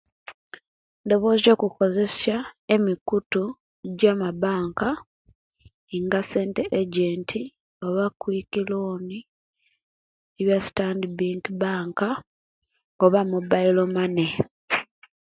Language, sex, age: Kenyi, female, 19-29